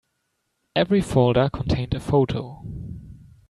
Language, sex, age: English, male, 19-29